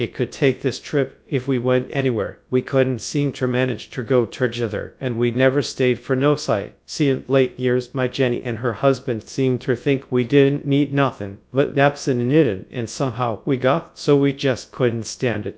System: TTS, GradTTS